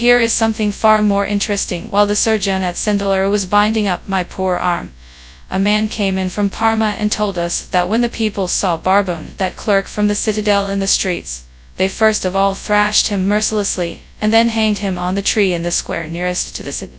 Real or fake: fake